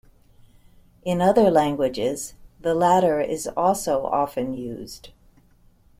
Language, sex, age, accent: English, female, 60-69, United States English